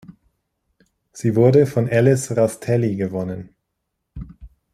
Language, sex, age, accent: German, male, 30-39, Deutschland Deutsch